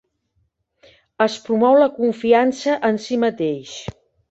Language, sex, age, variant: Catalan, female, 50-59, Central